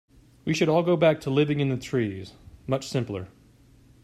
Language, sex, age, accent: English, male, 30-39, United States English